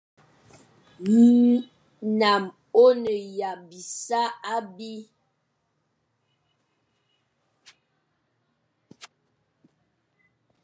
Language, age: Fang, under 19